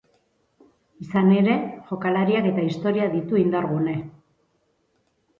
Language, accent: Basque, Mendebalekoa (Araba, Bizkaia, Gipuzkoako mendebaleko herri batzuk)